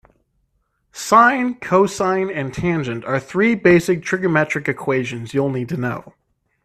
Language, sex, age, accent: English, male, 19-29, United States English